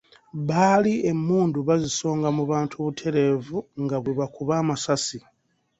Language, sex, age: Ganda, male, 30-39